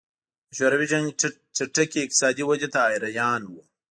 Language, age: Pashto, 40-49